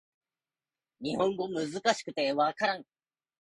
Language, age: Japanese, 19-29